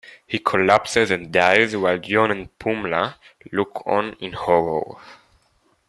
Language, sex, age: English, male, under 19